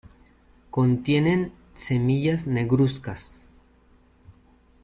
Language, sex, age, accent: Spanish, female, 50-59, México